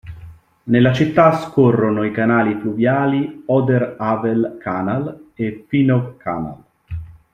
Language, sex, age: Italian, male, 30-39